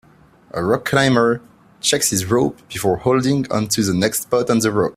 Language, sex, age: English, male, 19-29